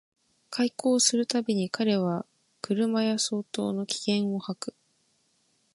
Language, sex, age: Japanese, female, 19-29